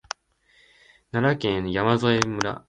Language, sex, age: Japanese, male, 19-29